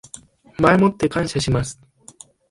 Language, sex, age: Japanese, male, 19-29